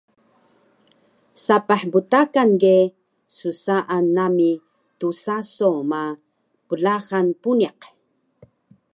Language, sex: Taroko, female